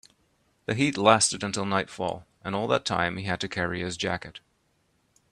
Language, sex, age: English, male, 40-49